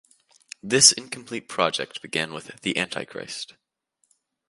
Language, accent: English, United States English